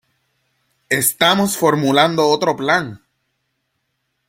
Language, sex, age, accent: Spanish, male, 19-29, Caribe: Cuba, Venezuela, Puerto Rico, República Dominicana, Panamá, Colombia caribeña, México caribeño, Costa del golfo de México